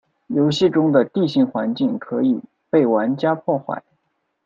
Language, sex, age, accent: Chinese, male, 19-29, 出生地：湖南省